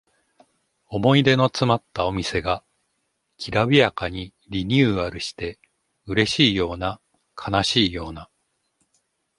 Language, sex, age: Japanese, male, 50-59